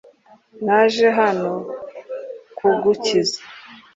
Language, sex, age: Kinyarwanda, female, 30-39